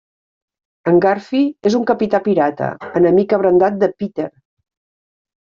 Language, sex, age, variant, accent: Catalan, female, 50-59, Central, central